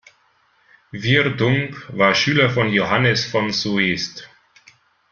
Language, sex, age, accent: German, male, 40-49, Deutschland Deutsch